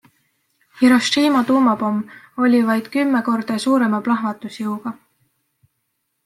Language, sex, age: Estonian, female, 19-29